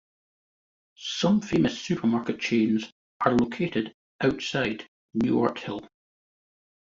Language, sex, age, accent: English, male, 40-49, Scottish English